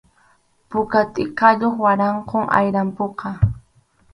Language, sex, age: Arequipa-La Unión Quechua, female, under 19